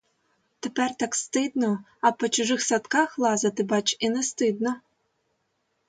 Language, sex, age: Ukrainian, female, 30-39